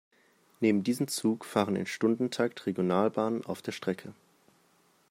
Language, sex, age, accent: German, male, 19-29, Deutschland Deutsch